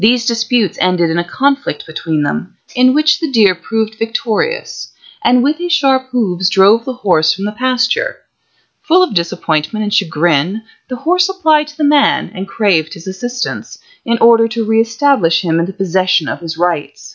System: none